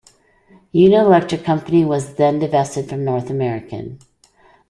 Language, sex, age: English, female, 50-59